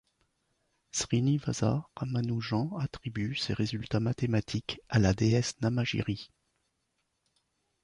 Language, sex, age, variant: French, male, 50-59, Français de métropole